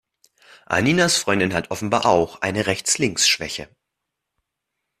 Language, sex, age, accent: German, male, under 19, Deutschland Deutsch